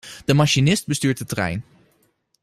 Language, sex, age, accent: Dutch, male, 19-29, Nederlands Nederlands